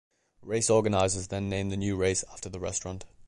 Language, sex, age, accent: English, male, under 19, England English